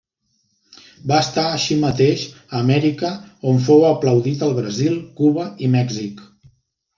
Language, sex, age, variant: Catalan, male, 50-59, Central